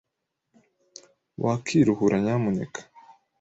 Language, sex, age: Kinyarwanda, male, 19-29